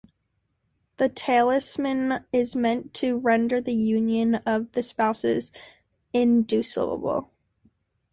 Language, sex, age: English, female, under 19